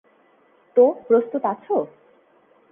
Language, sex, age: Bengali, female, 19-29